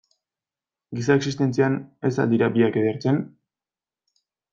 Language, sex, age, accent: Basque, male, 19-29, Erdialdekoa edo Nafarra (Gipuzkoa, Nafarroa)